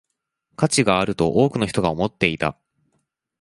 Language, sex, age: Japanese, male, 19-29